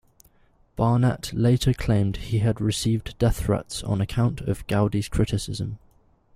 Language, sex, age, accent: English, male, 19-29, England English